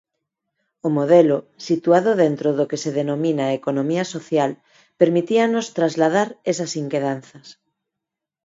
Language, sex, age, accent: Galician, female, 40-49, Neofalante